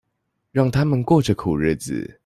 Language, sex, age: Chinese, male, 19-29